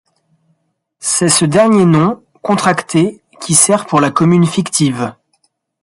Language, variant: French, Français de métropole